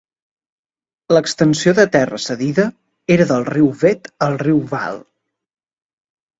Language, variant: Catalan, Central